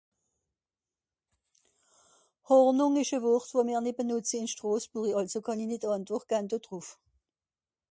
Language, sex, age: Swiss German, female, 60-69